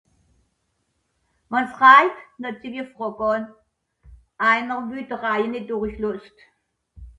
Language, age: French, 70-79